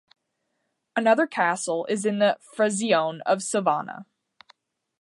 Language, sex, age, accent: English, female, under 19, United States English